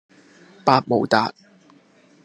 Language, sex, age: Cantonese, male, 19-29